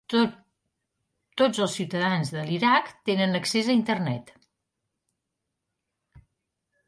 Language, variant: Catalan, Central